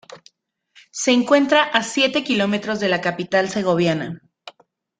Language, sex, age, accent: Spanish, female, 19-29, México